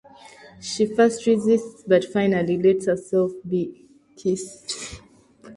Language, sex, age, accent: English, female, 19-29, England English